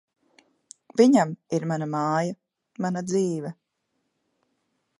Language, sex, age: Latvian, female, 19-29